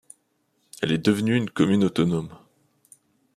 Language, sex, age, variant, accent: French, male, 19-29, Français d'Europe, Français de Suisse